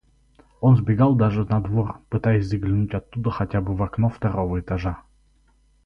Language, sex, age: Russian, male, 19-29